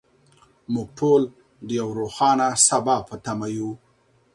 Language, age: Pashto, 40-49